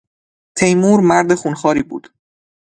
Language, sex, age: Persian, male, 19-29